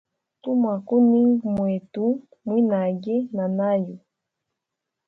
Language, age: Hemba, 30-39